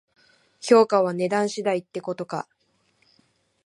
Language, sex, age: Japanese, female, 19-29